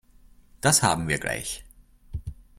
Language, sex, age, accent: German, male, 30-39, Österreichisches Deutsch